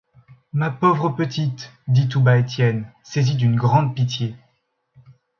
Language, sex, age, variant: French, male, 19-29, Français de métropole